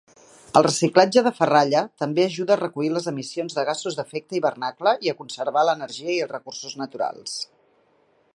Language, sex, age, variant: Catalan, female, 50-59, Central